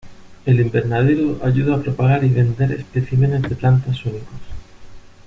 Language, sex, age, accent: Spanish, male, 40-49, España: Sur peninsular (Andalucia, Extremadura, Murcia)